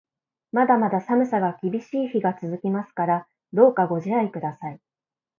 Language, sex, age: Japanese, female, 19-29